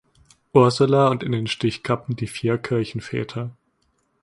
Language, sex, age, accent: German, male, under 19, Deutschland Deutsch